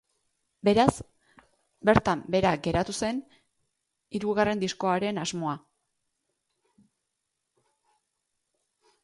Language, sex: Basque, female